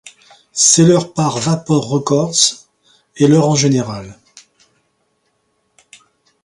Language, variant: French, Français de métropole